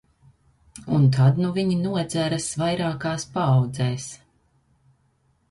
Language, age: Latvian, 30-39